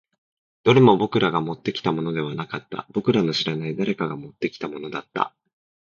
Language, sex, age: Japanese, male, 19-29